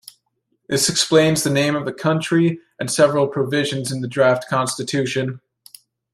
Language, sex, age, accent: English, male, 19-29, United States English